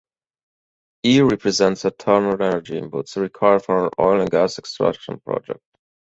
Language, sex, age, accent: English, male, 40-49, United States English